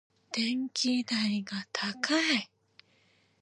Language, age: Japanese, 19-29